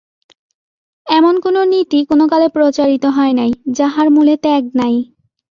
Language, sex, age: Bengali, female, 19-29